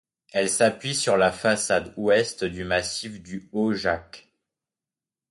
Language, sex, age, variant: French, male, 19-29, Français de métropole